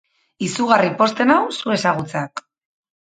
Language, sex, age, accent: Basque, female, 40-49, Mendebalekoa (Araba, Bizkaia, Gipuzkoako mendebaleko herri batzuk)